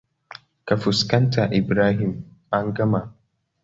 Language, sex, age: Hausa, male, 19-29